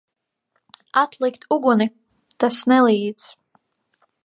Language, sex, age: Latvian, female, 19-29